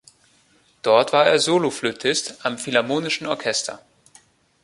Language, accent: German, Deutschland Deutsch